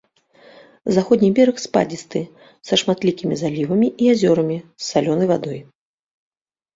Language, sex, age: Belarusian, female, 30-39